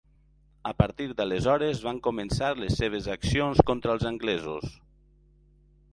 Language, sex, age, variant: Catalan, male, 40-49, Valencià meridional